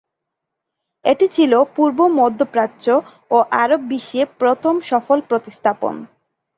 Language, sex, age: Bengali, female, 19-29